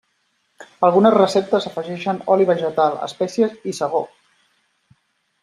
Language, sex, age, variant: Catalan, male, 30-39, Central